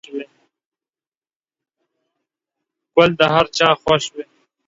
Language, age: Pashto, 19-29